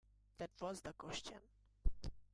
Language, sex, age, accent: English, male, 19-29, United States English